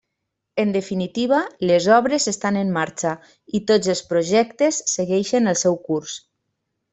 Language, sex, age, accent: Catalan, female, 30-39, valencià